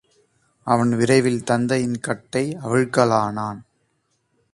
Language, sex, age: Tamil, male, 19-29